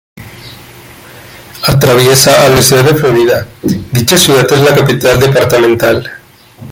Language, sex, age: Spanish, male, 19-29